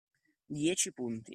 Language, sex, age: Italian, male, 19-29